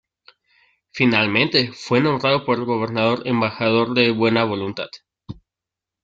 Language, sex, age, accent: Spanish, male, under 19, México